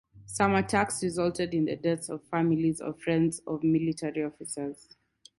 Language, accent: English, Kenyan English